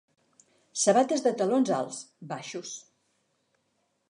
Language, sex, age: Catalan, female, 60-69